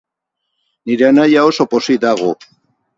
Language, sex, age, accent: Basque, male, 70-79, Mendebalekoa (Araba, Bizkaia, Gipuzkoako mendebaleko herri batzuk)